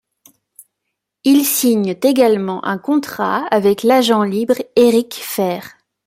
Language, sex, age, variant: French, female, 19-29, Français de métropole